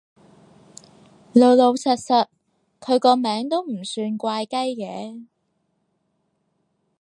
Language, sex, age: Cantonese, female, 19-29